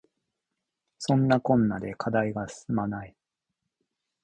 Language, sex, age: Japanese, male, 30-39